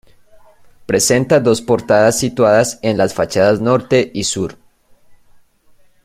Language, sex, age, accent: Spanish, male, 19-29, Andino-Pacífico: Colombia, Perú, Ecuador, oeste de Bolivia y Venezuela andina